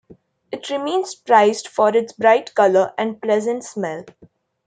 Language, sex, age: English, female, 19-29